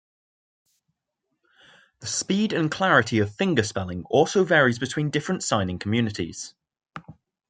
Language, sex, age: English, male, under 19